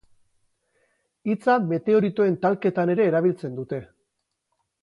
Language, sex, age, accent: Basque, male, 40-49, Mendebalekoa (Araba, Bizkaia, Gipuzkoako mendebaleko herri batzuk)